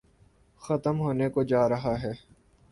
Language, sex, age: Urdu, male, 19-29